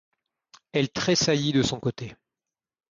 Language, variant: French, Français de métropole